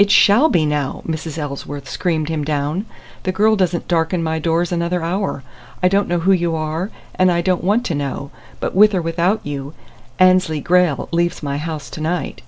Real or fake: real